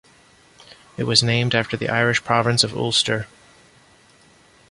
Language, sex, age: English, male, 19-29